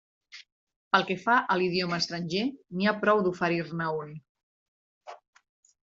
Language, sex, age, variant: Catalan, female, 40-49, Central